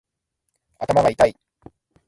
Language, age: Japanese, 30-39